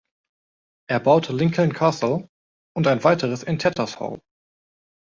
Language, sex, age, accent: German, male, 19-29, Deutschland Deutsch